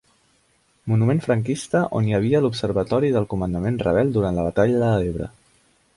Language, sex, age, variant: Catalan, male, 19-29, Central